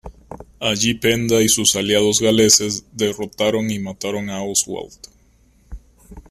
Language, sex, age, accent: Spanish, male, 19-29, México